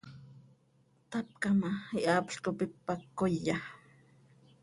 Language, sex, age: Seri, female, 30-39